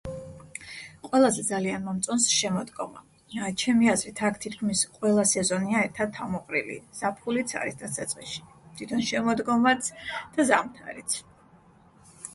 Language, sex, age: Georgian, female, 40-49